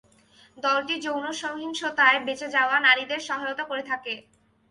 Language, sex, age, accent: Bengali, female, 19-29, Bangla